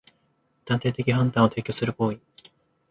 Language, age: Japanese, 19-29